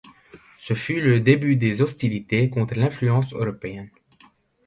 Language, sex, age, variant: French, male, 19-29, Français de métropole